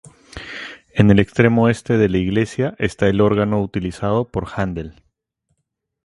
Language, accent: Spanish, Andino-Pacífico: Colombia, Perú, Ecuador, oeste de Bolivia y Venezuela andina